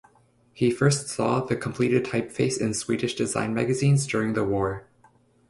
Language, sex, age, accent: English, male, under 19, Canadian English